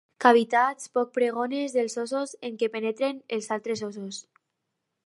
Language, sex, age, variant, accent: Catalan, female, under 19, Alacantí, aprenent (recent, des del castellà)